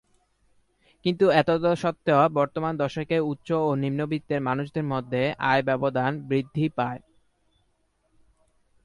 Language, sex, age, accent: Bengali, male, 19-29, Standard Bengali